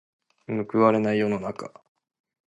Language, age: Japanese, 19-29